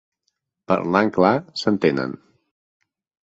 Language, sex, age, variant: Catalan, male, 30-39, Central